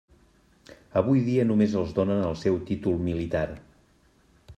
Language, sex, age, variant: Catalan, male, 50-59, Central